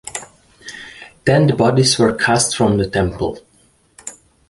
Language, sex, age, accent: English, male, 19-29, United States English